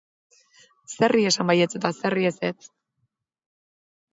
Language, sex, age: Basque, female, 30-39